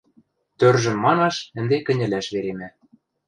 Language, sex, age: Western Mari, male, 19-29